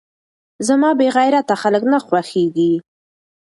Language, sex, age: Pashto, female, 19-29